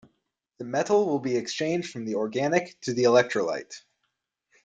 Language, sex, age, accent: English, male, 19-29, United States English